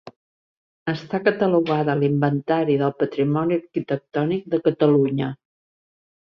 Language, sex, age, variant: Catalan, female, 60-69, Central